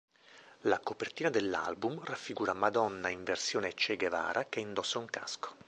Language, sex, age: Italian, male, 50-59